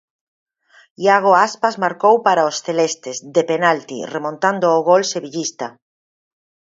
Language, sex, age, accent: Galician, female, 50-59, Normativo (estándar)